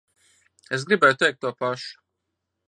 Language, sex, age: Latvian, male, 30-39